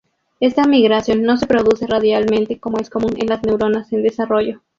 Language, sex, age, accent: Spanish, female, under 19, México